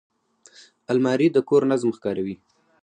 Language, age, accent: Pashto, 19-29, معیاري پښتو